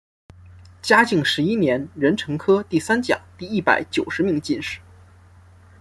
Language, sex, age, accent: Chinese, male, 19-29, 出生地：辽宁省